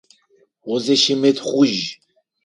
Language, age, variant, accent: Adyghe, 60-69, Адыгабзэ (Кирил, пстэумэ зэдыряе), Кıэмгуй (Çemguy)